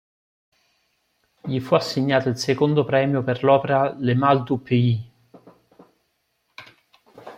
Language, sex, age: Italian, male, 40-49